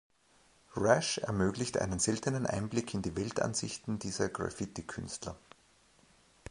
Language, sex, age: German, male, 40-49